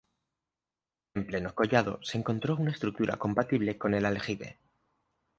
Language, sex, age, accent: Spanish, male, 19-29, España: Norte peninsular (Asturias, Castilla y León, Cantabria, País Vasco, Navarra, Aragón, La Rioja, Guadalajara, Cuenca)